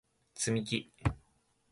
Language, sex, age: Japanese, male, under 19